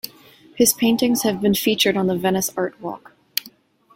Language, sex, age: English, female, 19-29